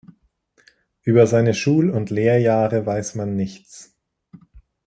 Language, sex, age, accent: German, male, 30-39, Deutschland Deutsch